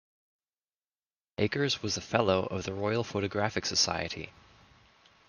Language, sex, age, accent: English, male, 30-39, United States English